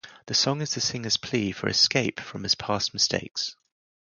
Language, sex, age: English, male, 30-39